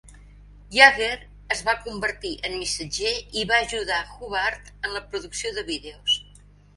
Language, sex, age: Catalan, female, 70-79